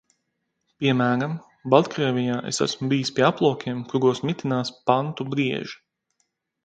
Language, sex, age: Latvian, male, 19-29